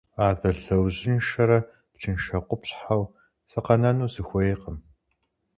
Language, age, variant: Kabardian, 19-29, Адыгэбзэ (Къэбэрдей, Кирил, псоми зэдай)